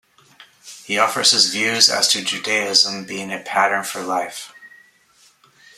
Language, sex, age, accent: English, male, 40-49, United States English